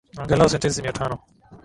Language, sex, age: Swahili, male, 19-29